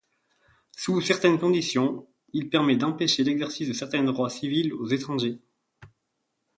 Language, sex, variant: French, male, Français de métropole